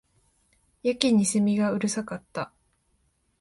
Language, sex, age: Japanese, female, 19-29